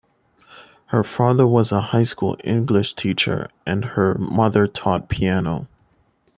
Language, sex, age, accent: English, male, 19-29, United States English